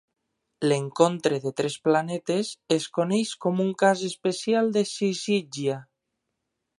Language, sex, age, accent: Catalan, male, 19-29, valencià